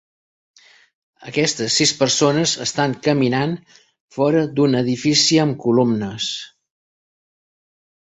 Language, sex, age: Catalan, male, 60-69